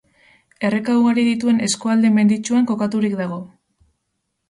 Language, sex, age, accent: Basque, female, 19-29, Erdialdekoa edo Nafarra (Gipuzkoa, Nafarroa)